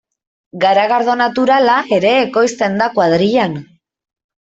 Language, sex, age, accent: Basque, female, 30-39, Mendebalekoa (Araba, Bizkaia, Gipuzkoako mendebaleko herri batzuk)